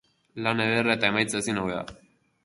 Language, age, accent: Basque, under 19, Erdialdekoa edo Nafarra (Gipuzkoa, Nafarroa)